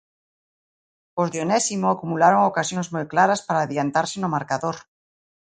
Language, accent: Galician, Atlántico (seseo e gheada)